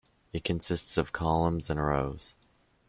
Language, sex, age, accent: English, male, under 19, United States English